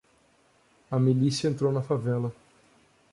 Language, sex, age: Portuguese, male, 19-29